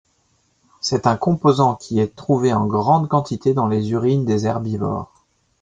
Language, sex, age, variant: French, male, 30-39, Français de métropole